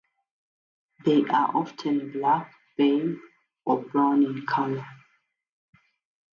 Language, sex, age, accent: English, female, 30-39, England English